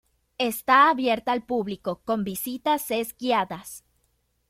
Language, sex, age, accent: Spanish, female, under 19, México